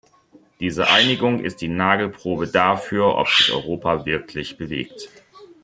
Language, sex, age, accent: German, male, 40-49, Deutschland Deutsch